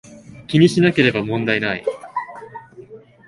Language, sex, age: Japanese, male, 19-29